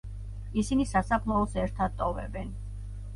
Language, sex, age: Georgian, female, 40-49